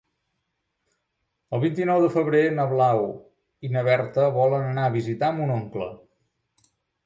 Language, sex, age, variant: Catalan, male, 40-49, Central